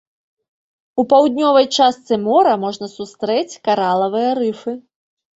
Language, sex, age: Belarusian, female, 30-39